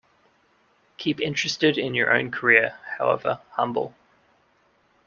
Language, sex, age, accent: English, male, 19-29, Australian English